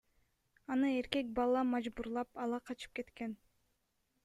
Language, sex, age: Kyrgyz, female, 19-29